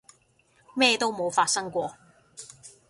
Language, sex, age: Cantonese, female, 50-59